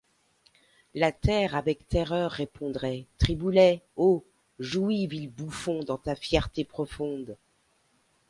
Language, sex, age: French, female, 50-59